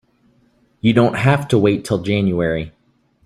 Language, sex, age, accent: English, male, 30-39, United States English